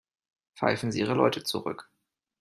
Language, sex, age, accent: German, male, 30-39, Deutschland Deutsch